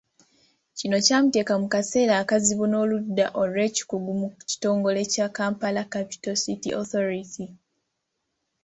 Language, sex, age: Ganda, female, 19-29